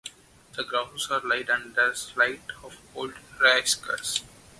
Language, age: English, 19-29